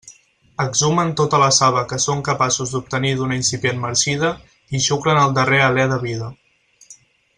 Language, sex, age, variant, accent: Catalan, male, 19-29, Central, central; Barceloní